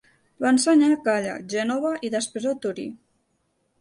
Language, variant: Catalan, Central